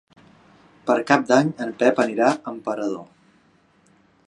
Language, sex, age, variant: Catalan, male, 19-29, Central